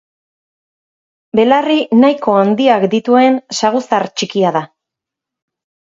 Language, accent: Basque, Erdialdekoa edo Nafarra (Gipuzkoa, Nafarroa)